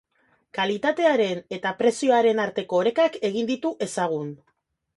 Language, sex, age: Basque, female, 40-49